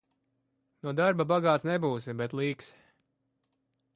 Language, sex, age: Latvian, male, 30-39